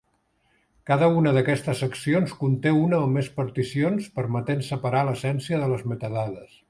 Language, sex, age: Catalan, male, 70-79